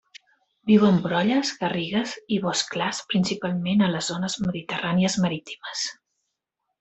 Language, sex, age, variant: Catalan, female, 50-59, Central